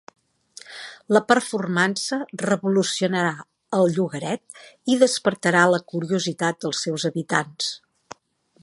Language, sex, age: Catalan, female, 60-69